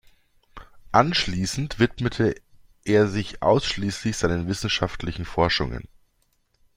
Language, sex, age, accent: German, male, 40-49, Deutschland Deutsch